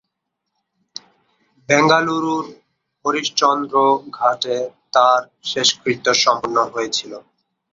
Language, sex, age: Bengali, male, 19-29